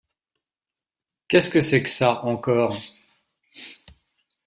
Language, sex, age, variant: French, male, 40-49, Français de métropole